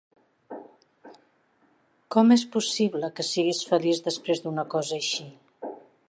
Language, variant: Catalan, Central